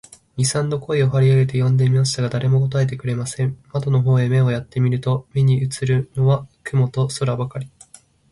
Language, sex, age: Japanese, male, under 19